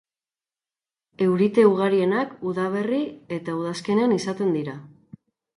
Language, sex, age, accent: Basque, female, 19-29, Mendebalekoa (Araba, Bizkaia, Gipuzkoako mendebaleko herri batzuk)